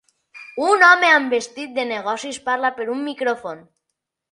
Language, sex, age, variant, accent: Catalan, male, under 19, Nord-Occidental, Tortosí